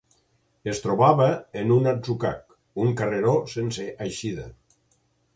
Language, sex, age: Catalan, male, 60-69